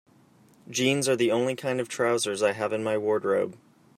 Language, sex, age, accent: English, male, 19-29, United States English